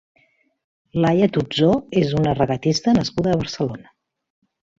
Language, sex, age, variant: Catalan, female, 40-49, Central